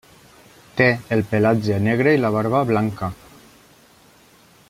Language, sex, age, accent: Catalan, male, 30-39, valencià